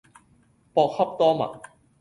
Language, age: Cantonese, 19-29